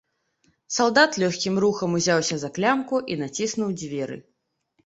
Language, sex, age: Belarusian, female, 30-39